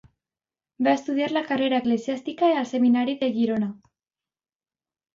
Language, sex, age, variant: Catalan, female, under 19, Alacantí